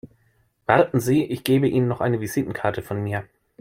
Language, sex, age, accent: German, male, 30-39, Deutschland Deutsch